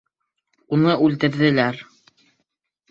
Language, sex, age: Bashkir, male, under 19